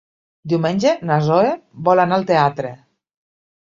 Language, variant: Catalan, Nord-Occidental